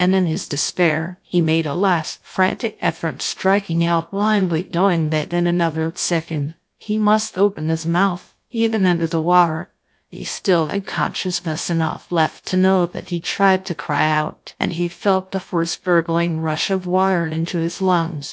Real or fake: fake